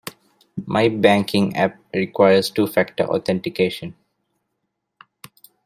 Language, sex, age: English, male, 19-29